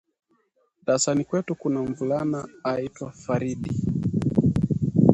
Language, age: Swahili, 19-29